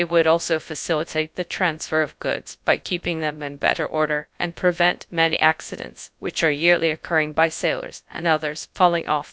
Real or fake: fake